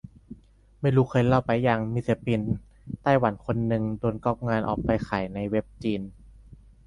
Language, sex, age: Thai, male, 19-29